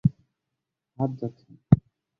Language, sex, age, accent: Bengali, male, 19-29, শুদ্ধ